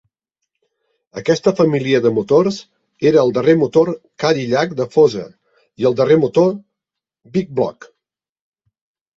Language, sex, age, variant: Catalan, male, 60-69, Central